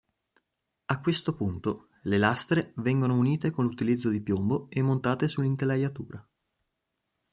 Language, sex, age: Italian, male, 19-29